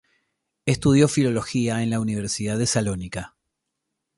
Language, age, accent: Spanish, 30-39, Rioplatense: Argentina, Uruguay, este de Bolivia, Paraguay